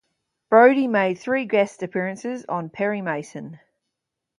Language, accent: English, Australian English